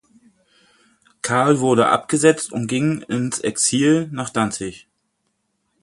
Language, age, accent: German, 40-49, Deutschland Deutsch